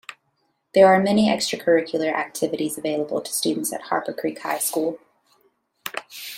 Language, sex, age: English, female, 19-29